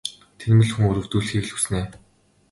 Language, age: Mongolian, 19-29